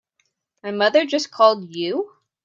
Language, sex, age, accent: English, female, 19-29, United States English